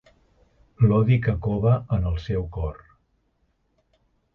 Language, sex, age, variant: Catalan, male, 50-59, Central